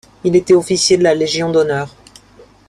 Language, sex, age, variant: French, male, 30-39, Français de métropole